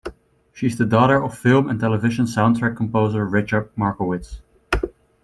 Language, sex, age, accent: English, male, 19-29, England English